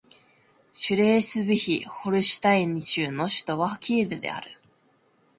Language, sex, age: Japanese, female, under 19